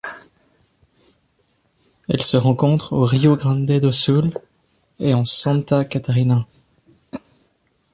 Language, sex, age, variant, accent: French, male, 30-39, Français d'Europe, Français de Suisse